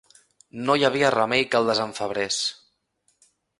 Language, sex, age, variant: Catalan, male, 19-29, Central